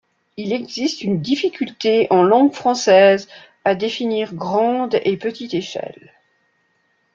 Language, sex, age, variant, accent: French, female, 50-59, Français d'Europe, Français de Suisse